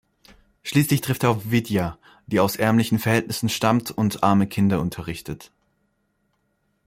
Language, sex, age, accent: German, male, 19-29, Deutschland Deutsch